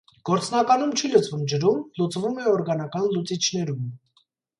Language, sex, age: Armenian, male, 19-29